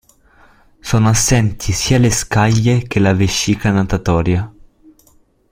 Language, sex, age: Italian, male, 19-29